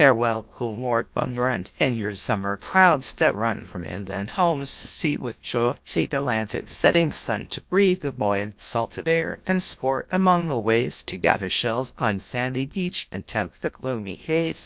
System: TTS, GlowTTS